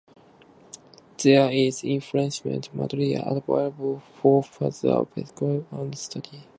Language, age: English, under 19